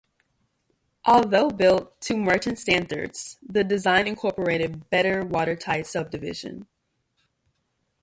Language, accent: English, United States English